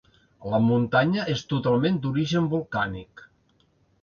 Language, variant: Catalan, Central